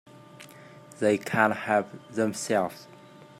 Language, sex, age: English, male, 19-29